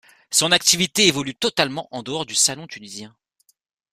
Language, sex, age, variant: French, male, 19-29, Français de métropole